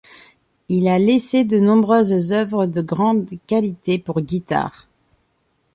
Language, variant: French, Français de métropole